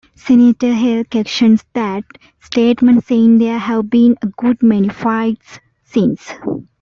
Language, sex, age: English, female, 19-29